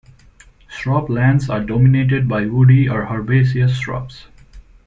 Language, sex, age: English, male, 19-29